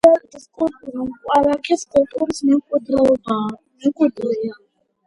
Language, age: Georgian, 30-39